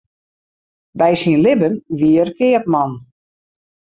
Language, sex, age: Western Frisian, female, 50-59